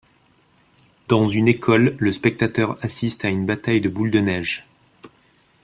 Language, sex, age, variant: French, male, 19-29, Français de métropole